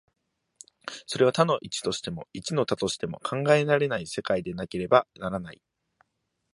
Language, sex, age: Japanese, male, 19-29